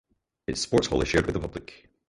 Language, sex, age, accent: English, male, 30-39, Scottish English